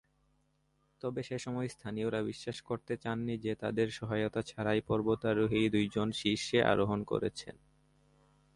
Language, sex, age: Bengali, male, 19-29